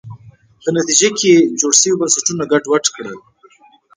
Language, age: Pashto, 19-29